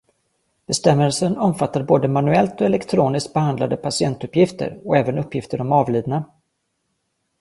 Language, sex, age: Swedish, male, 40-49